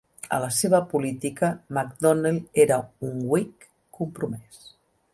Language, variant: Catalan, Central